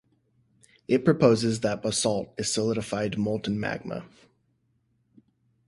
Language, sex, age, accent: English, male, 30-39, United States English